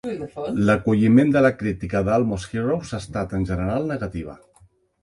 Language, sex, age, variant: Catalan, male, 50-59, Central